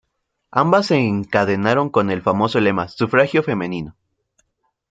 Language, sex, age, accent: Spanish, male, 19-29, México